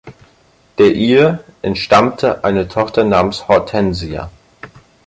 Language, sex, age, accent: German, male, under 19, Deutschland Deutsch